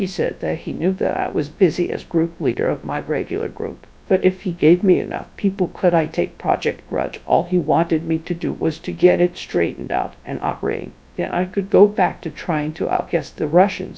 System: TTS, GradTTS